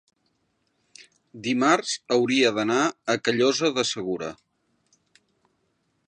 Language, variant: Catalan, Central